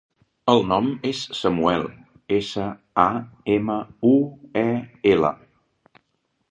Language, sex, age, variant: Catalan, male, 50-59, Central